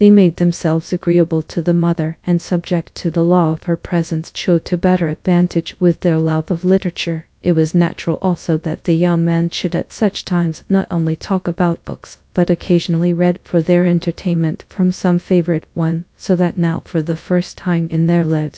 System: TTS, GradTTS